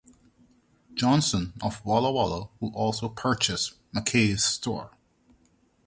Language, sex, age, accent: English, male, 40-49, West Indies and Bermuda (Bahamas, Bermuda, Jamaica, Trinidad)